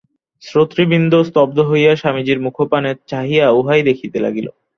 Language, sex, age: Bengali, male, under 19